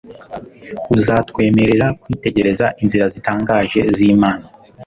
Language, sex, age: Kinyarwanda, male, 19-29